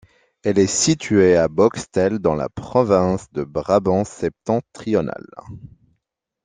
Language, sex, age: French, male, 30-39